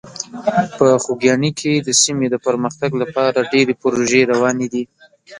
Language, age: Pashto, 19-29